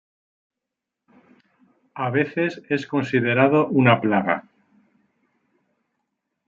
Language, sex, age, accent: Spanish, male, 40-49, España: Centro-Sur peninsular (Madrid, Toledo, Castilla-La Mancha)